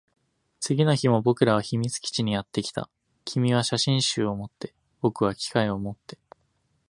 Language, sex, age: Japanese, male, 19-29